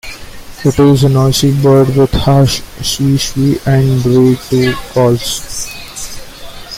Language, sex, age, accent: English, male, 19-29, India and South Asia (India, Pakistan, Sri Lanka)